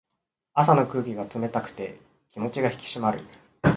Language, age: Japanese, 19-29